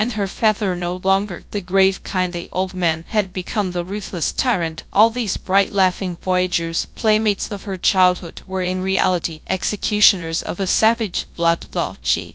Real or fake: fake